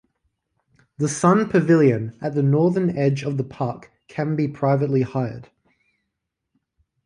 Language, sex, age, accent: English, male, 19-29, Australian English